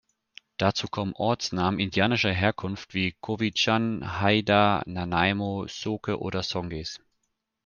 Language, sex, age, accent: German, male, 19-29, Deutschland Deutsch